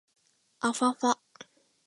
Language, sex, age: Japanese, female, 19-29